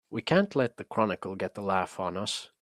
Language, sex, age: English, male, 19-29